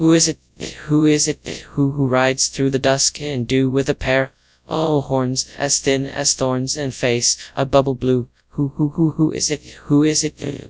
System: TTS, FastPitch